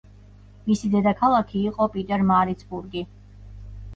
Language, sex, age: Georgian, female, 40-49